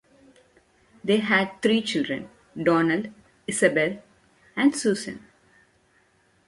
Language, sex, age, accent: English, female, 19-29, India and South Asia (India, Pakistan, Sri Lanka)